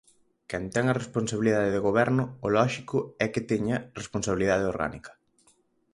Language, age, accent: Galician, 19-29, Oriental (común en zona oriental)